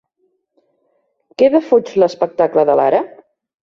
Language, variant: Catalan, Central